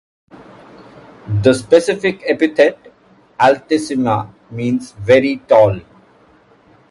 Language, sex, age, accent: English, male, 30-39, India and South Asia (India, Pakistan, Sri Lanka)